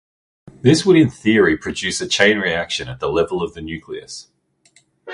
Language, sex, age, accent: English, male, 40-49, Australian English